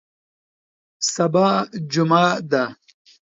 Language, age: Pashto, 50-59